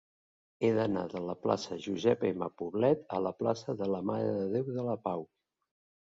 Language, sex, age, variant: Catalan, male, 50-59, Central